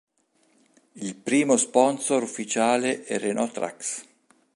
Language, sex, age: Italian, male, 50-59